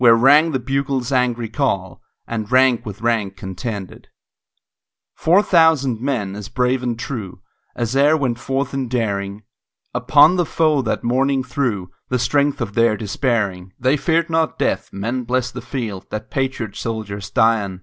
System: none